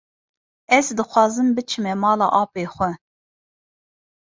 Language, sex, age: Kurdish, female, 30-39